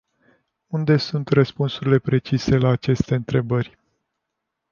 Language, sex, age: Romanian, male, 50-59